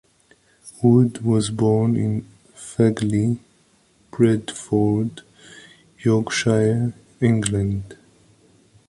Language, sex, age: English, male, 30-39